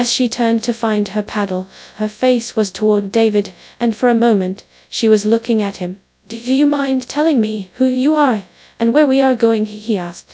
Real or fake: fake